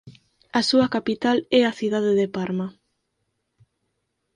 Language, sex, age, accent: Galician, female, under 19, Normativo (estándar)